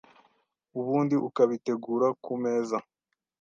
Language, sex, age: Kinyarwanda, male, 19-29